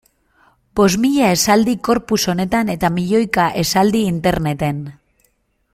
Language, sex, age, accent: Basque, female, 19-29, Mendebalekoa (Araba, Bizkaia, Gipuzkoako mendebaleko herri batzuk)